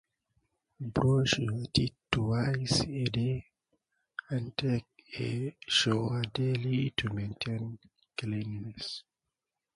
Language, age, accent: English, 19-29, England English